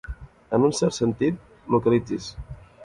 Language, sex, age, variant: Catalan, male, 19-29, Central